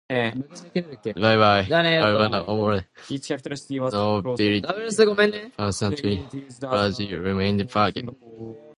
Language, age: English, 19-29